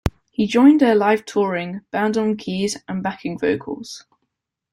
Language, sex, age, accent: English, male, under 19, England English